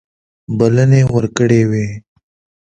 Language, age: Pashto, 19-29